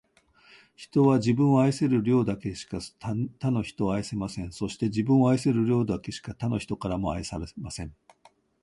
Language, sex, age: Japanese, male, 60-69